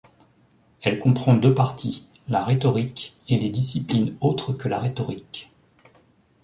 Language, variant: French, Français de métropole